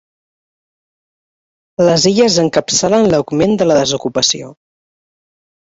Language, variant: Catalan, Balear